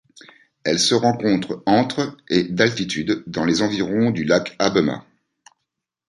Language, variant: French, Français de métropole